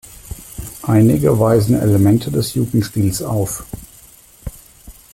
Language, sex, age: German, male, 40-49